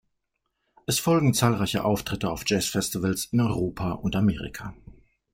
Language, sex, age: German, male, 50-59